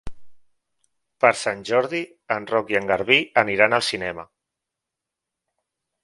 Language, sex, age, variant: Catalan, male, 30-39, Central